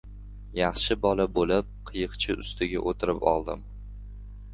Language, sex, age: Uzbek, male, under 19